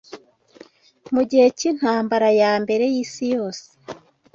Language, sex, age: Kinyarwanda, female, 19-29